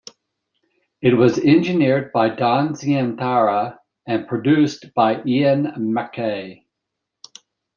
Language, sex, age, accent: English, male, 50-59, United States English